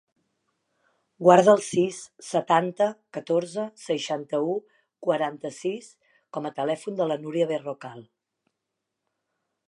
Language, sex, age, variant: Catalan, female, 40-49, Central